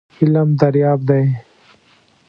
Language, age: Pashto, 30-39